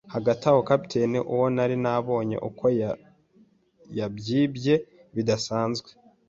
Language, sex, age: Kinyarwanda, male, 19-29